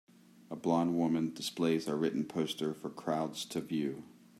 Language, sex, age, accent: English, male, 50-59, United States English